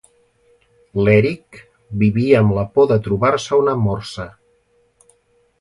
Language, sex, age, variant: Catalan, male, 50-59, Central